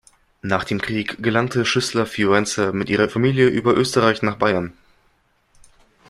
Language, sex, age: German, male, 19-29